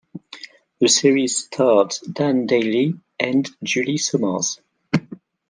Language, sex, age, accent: English, male, 40-49, England English